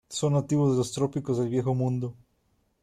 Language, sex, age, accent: Spanish, male, 19-29, México